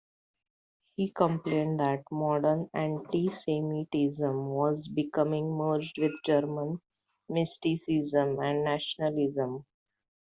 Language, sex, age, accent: English, female, 30-39, India and South Asia (India, Pakistan, Sri Lanka)